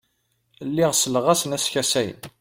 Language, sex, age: Kabyle, male, 30-39